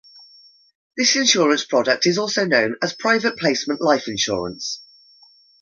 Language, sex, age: English, female, 30-39